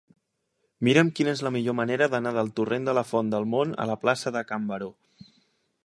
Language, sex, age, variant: Catalan, male, 19-29, Central